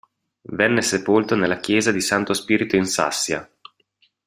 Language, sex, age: Italian, male, 30-39